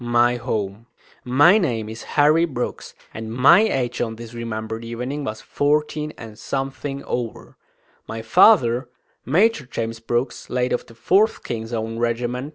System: none